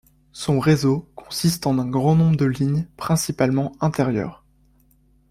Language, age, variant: French, 19-29, Français de métropole